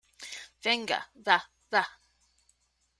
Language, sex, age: Spanish, female, 30-39